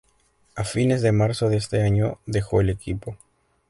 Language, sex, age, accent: Spanish, male, 19-29, Andino-Pacífico: Colombia, Perú, Ecuador, oeste de Bolivia y Venezuela andina